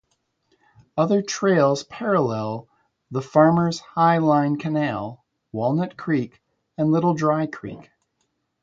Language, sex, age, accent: English, male, 50-59, United States English